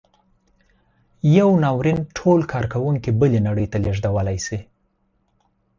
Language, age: Pashto, 30-39